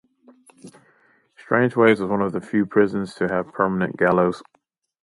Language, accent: English, United States English